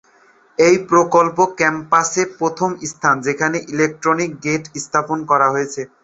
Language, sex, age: Bengali, male, 19-29